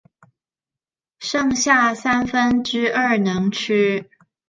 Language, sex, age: Chinese, female, 30-39